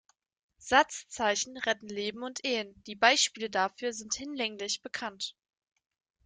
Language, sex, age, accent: German, female, 19-29, Deutschland Deutsch